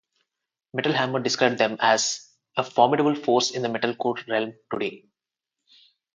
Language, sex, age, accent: English, male, 19-29, India and South Asia (India, Pakistan, Sri Lanka)